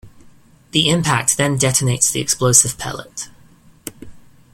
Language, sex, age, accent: English, male, 19-29, England English